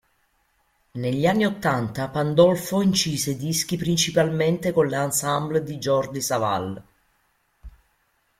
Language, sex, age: Italian, female, 40-49